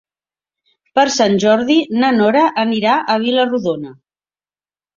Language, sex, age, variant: Catalan, female, 50-59, Central